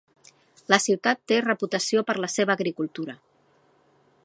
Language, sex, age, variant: Catalan, female, 50-59, Central